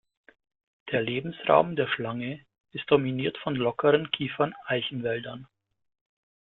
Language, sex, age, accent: German, male, 40-49, Deutschland Deutsch